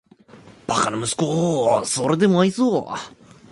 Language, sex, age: Japanese, male, under 19